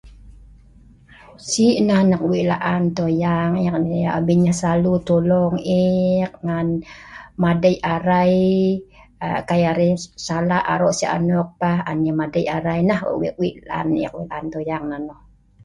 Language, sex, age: Sa'ban, female, 50-59